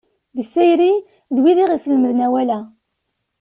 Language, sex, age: Kabyle, female, 19-29